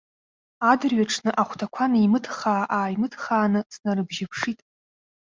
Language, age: Abkhazian, 19-29